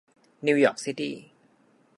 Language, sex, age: Thai, male, 19-29